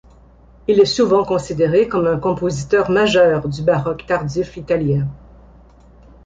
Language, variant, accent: French, Français d'Amérique du Nord, Français du Canada